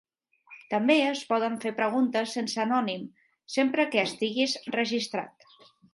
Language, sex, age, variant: Catalan, female, 19-29, Central